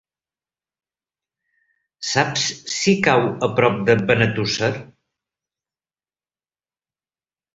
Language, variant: Catalan, Central